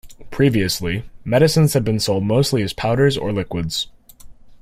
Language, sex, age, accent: English, male, under 19, United States English